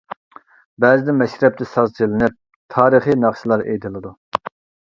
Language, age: Uyghur, 30-39